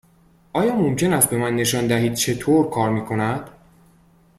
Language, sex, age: Persian, male, 19-29